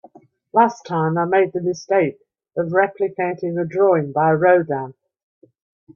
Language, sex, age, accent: English, female, 60-69, England English